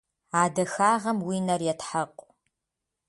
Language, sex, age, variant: Kabardian, female, 30-39, Адыгэбзэ (Къэбэрдей, Кирил, псоми зэдай)